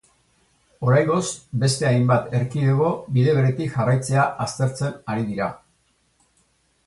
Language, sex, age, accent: Basque, male, 60-69, Erdialdekoa edo Nafarra (Gipuzkoa, Nafarroa)